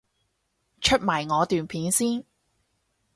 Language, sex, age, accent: Cantonese, female, 30-39, 广州音